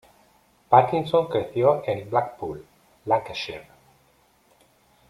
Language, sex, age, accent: Spanish, male, 40-49, España: Islas Canarias